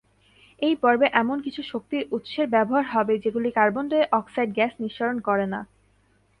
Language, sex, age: Bengali, female, 19-29